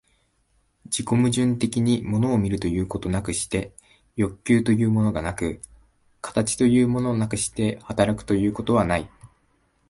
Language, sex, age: Japanese, male, 19-29